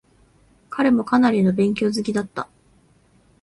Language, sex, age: Japanese, female, 19-29